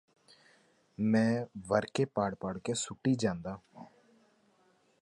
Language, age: Punjabi, 30-39